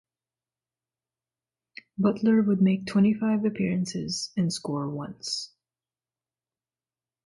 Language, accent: English, United States English; Filipino